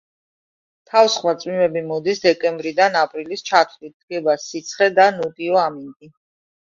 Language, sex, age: Georgian, female, 40-49